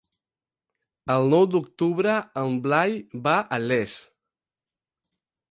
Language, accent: Catalan, aprenent (recent, des del castellà)